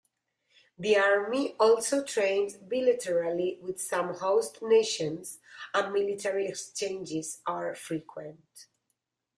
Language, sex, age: English, female, 40-49